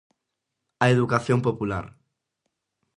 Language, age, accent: Galician, 19-29, Atlántico (seseo e gheada)